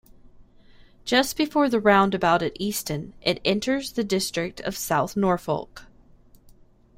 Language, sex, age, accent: English, female, 30-39, United States English